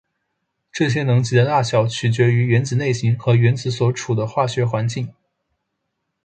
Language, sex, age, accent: Chinese, male, under 19, 出生地：湖北省